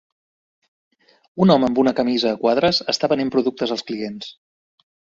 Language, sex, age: Catalan, male, 40-49